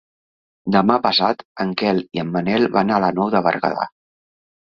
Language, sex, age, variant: Catalan, male, 40-49, Central